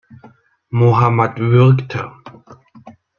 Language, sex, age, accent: German, male, 19-29, Deutschland Deutsch